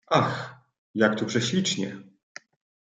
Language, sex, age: Polish, male, 30-39